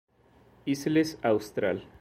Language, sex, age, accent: Spanish, male, 30-39, México